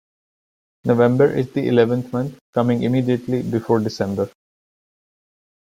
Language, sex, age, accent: English, male, 30-39, India and South Asia (India, Pakistan, Sri Lanka)